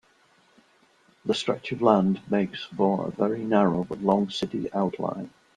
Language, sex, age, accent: English, male, 60-69, England English